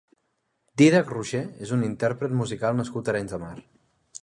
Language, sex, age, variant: Catalan, male, 30-39, Central